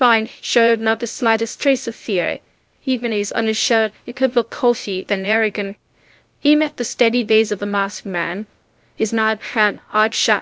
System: TTS, VITS